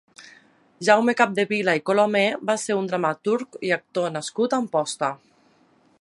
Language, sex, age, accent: Catalan, female, 30-39, valencià